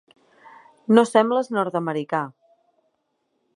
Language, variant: Catalan, Nord-Occidental